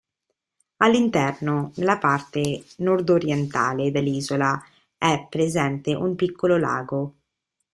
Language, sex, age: Italian, female, 30-39